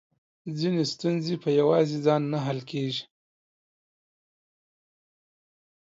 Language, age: Pashto, 40-49